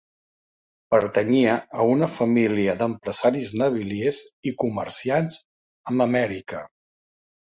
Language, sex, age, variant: Catalan, male, 50-59, Central